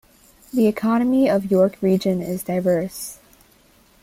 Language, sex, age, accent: English, female, under 19, United States English